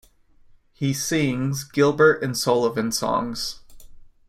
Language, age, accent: English, 30-39, United States English